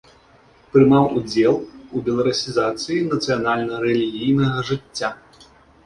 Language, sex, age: Belarusian, male, 19-29